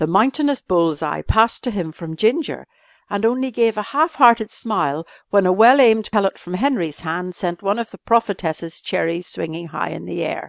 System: none